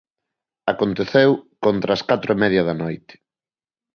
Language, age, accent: Galician, 30-39, Normativo (estándar)